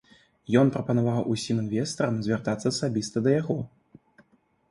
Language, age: Belarusian, 19-29